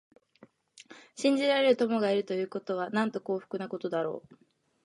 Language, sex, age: Japanese, female, 19-29